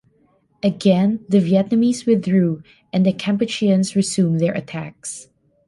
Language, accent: English, Filipino